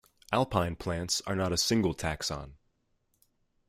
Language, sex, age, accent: English, male, 19-29, United States English